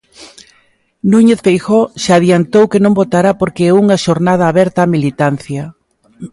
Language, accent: Galician, Oriental (común en zona oriental)